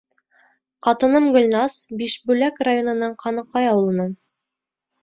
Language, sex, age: Bashkir, female, 19-29